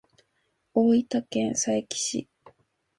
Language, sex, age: Japanese, female, 19-29